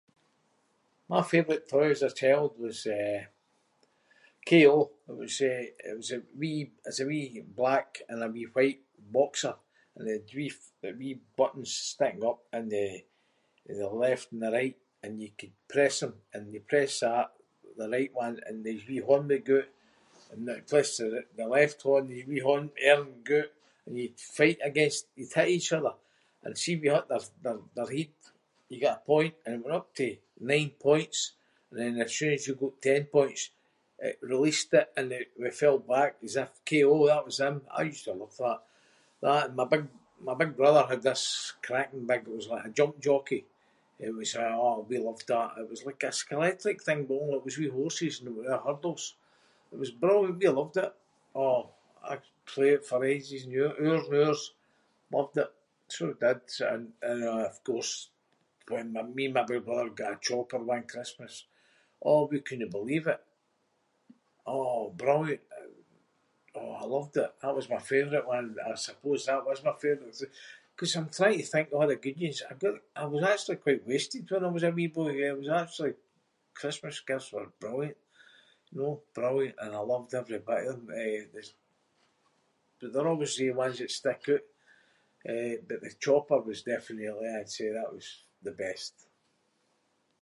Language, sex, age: Scots, male, 60-69